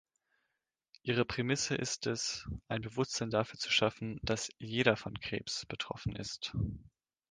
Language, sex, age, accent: German, male, 19-29, Deutschland Deutsch